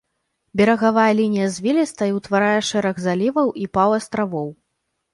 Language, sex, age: Belarusian, female, 30-39